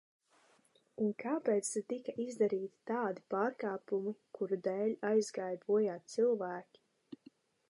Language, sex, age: Latvian, female, under 19